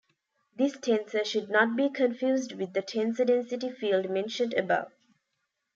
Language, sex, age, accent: English, female, 19-29, India and South Asia (India, Pakistan, Sri Lanka)